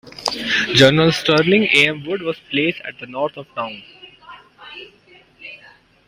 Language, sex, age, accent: English, male, under 19, India and South Asia (India, Pakistan, Sri Lanka)